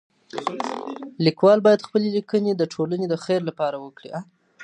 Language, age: Pashto, 19-29